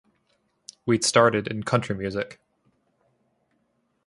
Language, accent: English, United States English